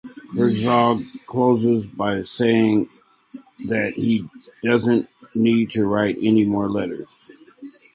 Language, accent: English, United States English